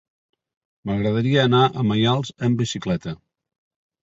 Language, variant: Catalan, Nord-Occidental